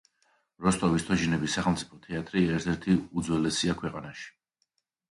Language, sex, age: Georgian, male, 30-39